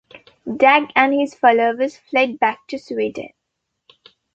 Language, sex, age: English, female, 19-29